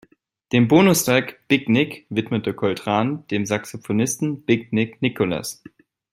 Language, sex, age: German, male, 19-29